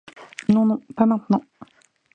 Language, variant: French, Français de métropole